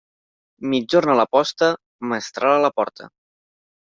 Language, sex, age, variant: Catalan, male, 19-29, Central